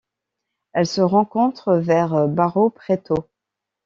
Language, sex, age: French, female, 30-39